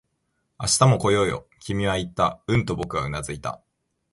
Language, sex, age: Japanese, male, 19-29